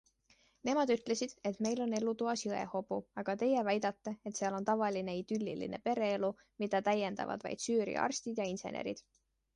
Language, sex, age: Estonian, female, 19-29